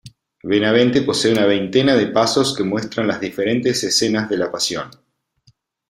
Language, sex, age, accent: Spanish, male, 40-49, Rioplatense: Argentina, Uruguay, este de Bolivia, Paraguay